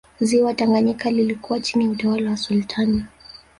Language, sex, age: Swahili, female, 19-29